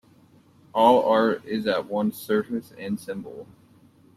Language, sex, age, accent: English, male, 19-29, United States English